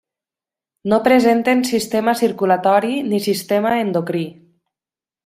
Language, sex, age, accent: Catalan, female, 30-39, valencià